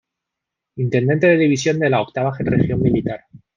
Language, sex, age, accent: Spanish, male, 19-29, España: Centro-Sur peninsular (Madrid, Toledo, Castilla-La Mancha)